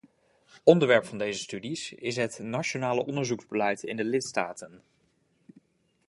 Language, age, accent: Dutch, 19-29, Nederlands Nederlands